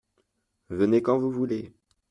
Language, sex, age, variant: French, male, 19-29, Français de métropole